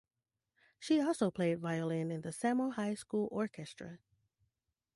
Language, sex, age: English, female, 30-39